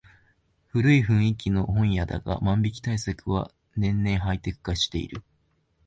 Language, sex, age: Japanese, male, 19-29